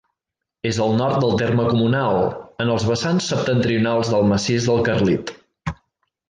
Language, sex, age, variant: Catalan, male, 40-49, Central